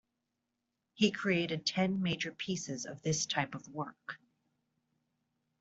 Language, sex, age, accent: English, female, 40-49, United States English